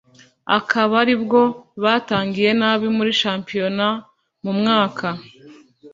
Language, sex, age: Kinyarwanda, female, 19-29